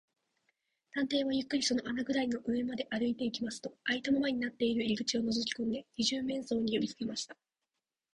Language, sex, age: Japanese, female, 19-29